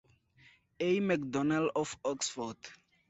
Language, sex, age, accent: English, male, under 19, Southern African (South Africa, Zimbabwe, Namibia)